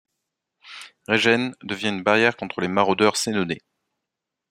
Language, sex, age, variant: French, male, 40-49, Français de métropole